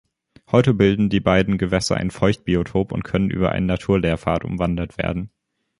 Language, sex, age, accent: German, male, under 19, Deutschland Deutsch